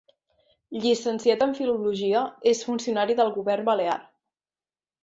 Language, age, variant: Catalan, 19-29, Central